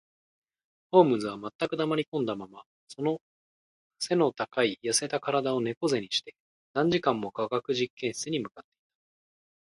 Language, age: Japanese, 30-39